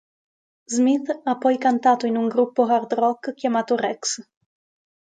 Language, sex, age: Italian, female, 19-29